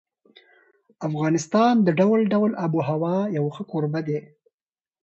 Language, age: Pashto, 19-29